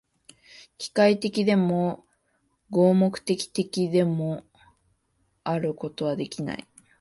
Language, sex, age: Japanese, female, 19-29